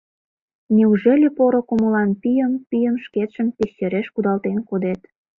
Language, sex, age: Mari, female, 19-29